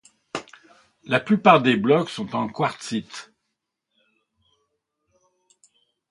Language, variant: French, Français de métropole